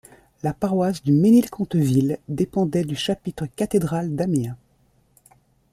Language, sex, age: French, female, 50-59